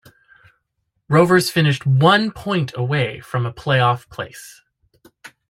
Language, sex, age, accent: English, male, 30-39, United States English